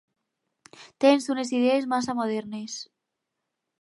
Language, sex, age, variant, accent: Catalan, female, under 19, Alacantí, aprenent (recent, des del castellà)